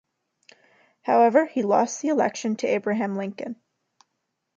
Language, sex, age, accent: English, female, 19-29, United States English